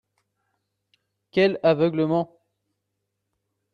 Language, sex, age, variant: French, male, 19-29, Français de métropole